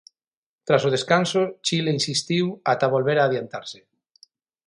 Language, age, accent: Galician, 50-59, Atlántico (seseo e gheada); Normativo (estándar)